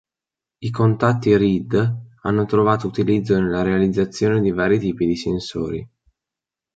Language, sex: Italian, male